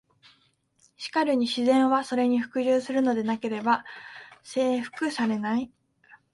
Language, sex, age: Japanese, female, 19-29